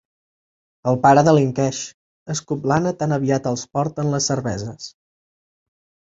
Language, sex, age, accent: Catalan, male, 19-29, central; septentrional